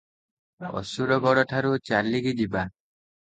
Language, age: Odia, 19-29